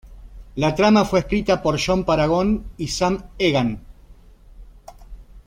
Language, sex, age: Spanish, male, 40-49